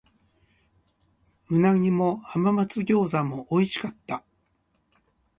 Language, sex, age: Japanese, male, 60-69